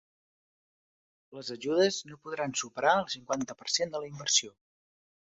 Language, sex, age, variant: Catalan, male, 60-69, Central